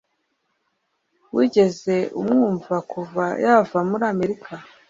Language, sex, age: Kinyarwanda, female, 19-29